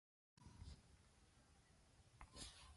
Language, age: Pashto, under 19